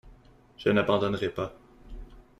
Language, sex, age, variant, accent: French, male, 19-29, Français d'Amérique du Nord, Français du Canada